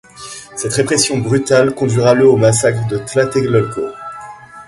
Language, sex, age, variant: French, male, 19-29, Français de métropole